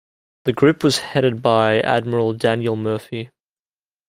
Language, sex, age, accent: English, male, 19-29, Australian English